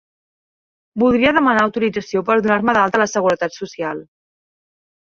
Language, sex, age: Catalan, female, under 19